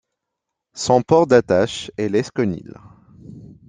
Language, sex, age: French, male, 30-39